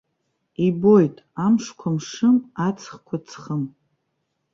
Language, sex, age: Abkhazian, female, 40-49